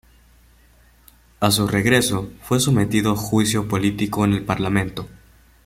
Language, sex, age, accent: Spanish, male, under 19, Caribe: Cuba, Venezuela, Puerto Rico, República Dominicana, Panamá, Colombia caribeña, México caribeño, Costa del golfo de México